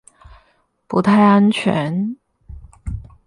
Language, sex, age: Chinese, female, 30-39